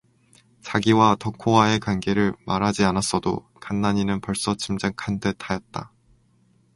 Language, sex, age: Korean, male, 19-29